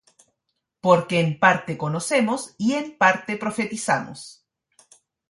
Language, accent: Spanish, Chileno: Chile, Cuyo